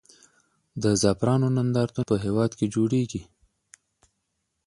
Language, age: Pashto, 30-39